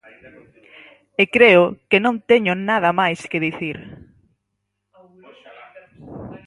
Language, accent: Galician, Normativo (estándar)